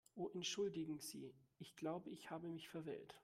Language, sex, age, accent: German, male, 19-29, Deutschland Deutsch